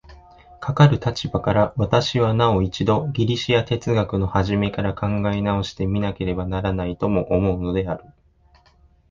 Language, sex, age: Japanese, male, 19-29